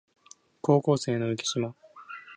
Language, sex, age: Japanese, male, 19-29